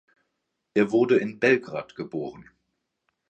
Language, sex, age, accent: German, male, 30-39, Deutschland Deutsch